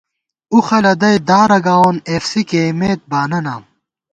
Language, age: Gawar-Bati, 30-39